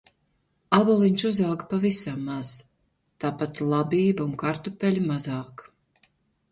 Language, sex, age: Latvian, female, 50-59